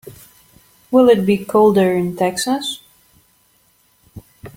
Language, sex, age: English, female, 30-39